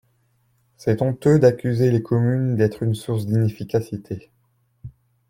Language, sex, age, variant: French, male, 30-39, Français de métropole